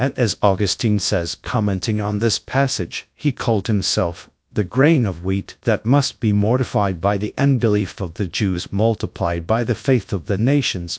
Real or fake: fake